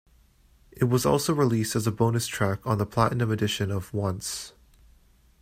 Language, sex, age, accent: English, male, 19-29, Canadian English